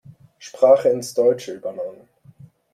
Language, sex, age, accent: German, male, 19-29, Deutschland Deutsch